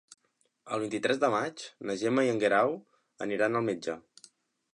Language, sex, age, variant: Catalan, male, 19-29, Central